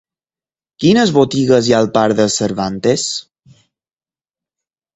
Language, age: Catalan, 19-29